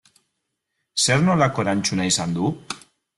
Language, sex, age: Basque, male, 30-39